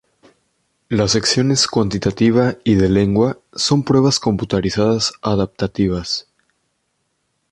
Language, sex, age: Spanish, male, 19-29